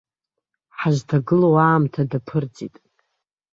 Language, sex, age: Abkhazian, female, 30-39